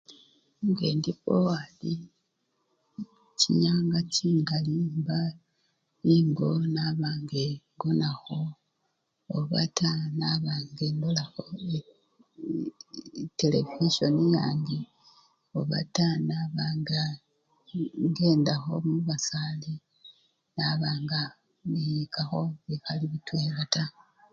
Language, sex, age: Luyia, female, 30-39